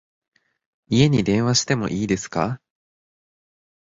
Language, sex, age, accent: Japanese, male, under 19, 標準語